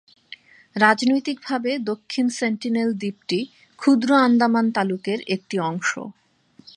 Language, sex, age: Bengali, female, 40-49